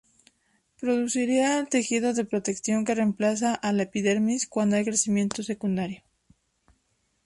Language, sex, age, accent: Spanish, female, 19-29, México